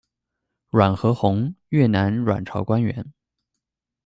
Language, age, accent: Chinese, 19-29, 出生地：四川省